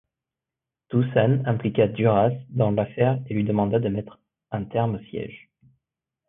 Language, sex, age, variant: French, male, 19-29, Français de métropole